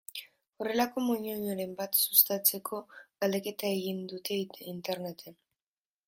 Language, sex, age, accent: Basque, female, 19-29, Mendebalekoa (Araba, Bizkaia, Gipuzkoako mendebaleko herri batzuk)